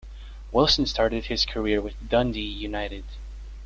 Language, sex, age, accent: English, male, under 19, Canadian English